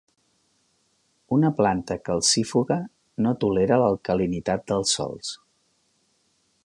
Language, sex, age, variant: Catalan, male, 50-59, Central